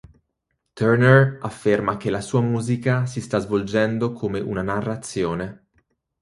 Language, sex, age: Italian, male, 30-39